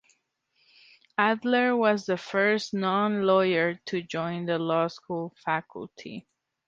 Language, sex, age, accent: English, female, 30-39, United States English